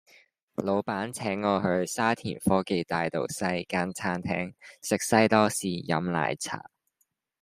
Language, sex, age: Cantonese, male, 19-29